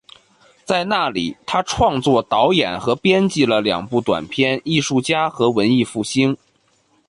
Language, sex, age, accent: Chinese, male, 19-29, 出生地：北京市